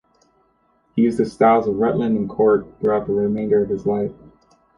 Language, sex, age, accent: English, male, 30-39, United States English